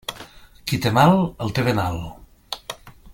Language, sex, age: Catalan, male, 40-49